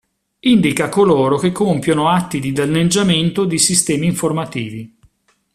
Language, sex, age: Italian, male, 40-49